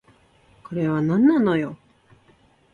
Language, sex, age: Japanese, female, 19-29